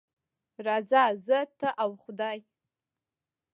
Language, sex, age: Pashto, female, 19-29